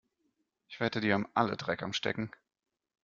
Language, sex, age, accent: German, male, 30-39, Deutschland Deutsch